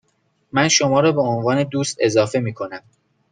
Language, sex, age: Persian, male, 19-29